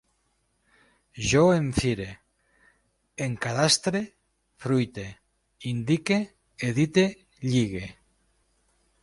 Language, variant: Catalan, Nord-Occidental